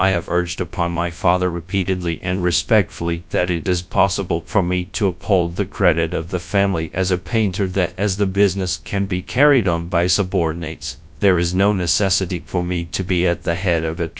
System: TTS, GradTTS